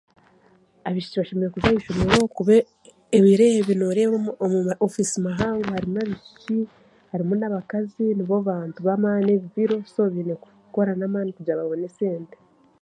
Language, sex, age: Chiga, female, 19-29